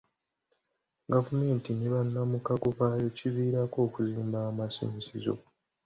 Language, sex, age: Ganda, male, 19-29